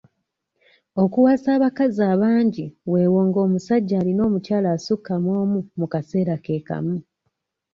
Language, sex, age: Ganda, female, 19-29